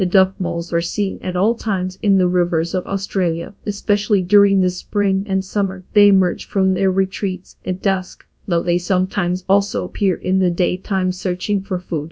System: TTS, GradTTS